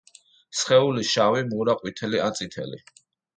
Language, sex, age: Georgian, male, 30-39